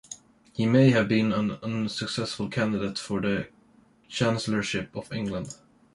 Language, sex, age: English, male, under 19